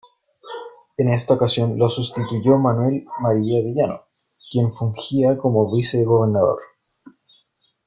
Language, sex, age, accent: Spanish, male, under 19, Chileno: Chile, Cuyo